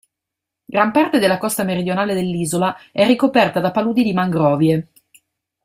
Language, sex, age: Italian, female, 40-49